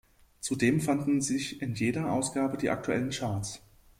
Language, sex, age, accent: German, male, 19-29, Deutschland Deutsch